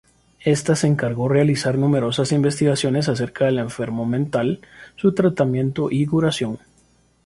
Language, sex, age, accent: Spanish, male, 30-39, América central